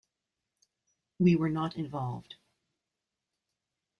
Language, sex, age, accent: English, female, 60-69, United States English